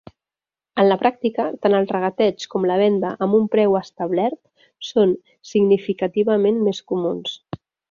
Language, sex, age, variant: Catalan, female, 50-59, Central